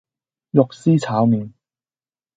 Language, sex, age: Cantonese, male, under 19